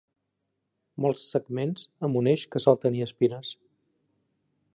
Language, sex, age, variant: Catalan, male, 40-49, Central